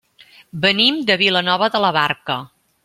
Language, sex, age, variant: Catalan, female, 40-49, Central